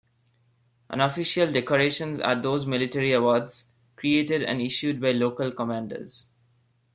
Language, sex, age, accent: English, male, 19-29, India and South Asia (India, Pakistan, Sri Lanka)